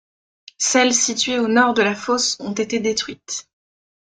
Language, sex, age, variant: French, female, 19-29, Français de métropole